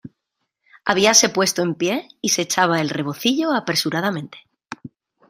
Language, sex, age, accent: Spanish, female, 30-39, España: Centro-Sur peninsular (Madrid, Toledo, Castilla-La Mancha)